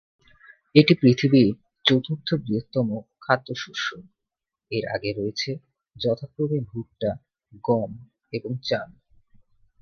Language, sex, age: Bengali, male, 19-29